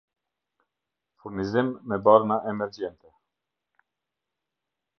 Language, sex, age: Albanian, male, 50-59